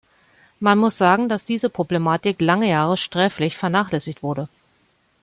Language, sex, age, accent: German, female, 50-59, Deutschland Deutsch